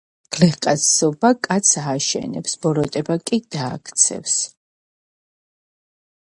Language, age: Georgian, under 19